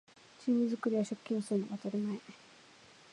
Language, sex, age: Japanese, female, 19-29